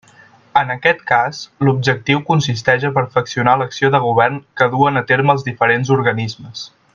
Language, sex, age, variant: Catalan, male, 19-29, Central